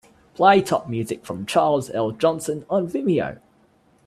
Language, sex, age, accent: English, male, 19-29, Australian English